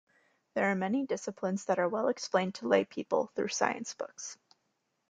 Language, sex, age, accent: English, female, 19-29, United States English